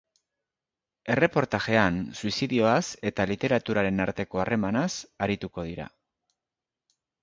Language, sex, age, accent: Basque, male, 50-59, Mendebalekoa (Araba, Bizkaia, Gipuzkoako mendebaleko herri batzuk)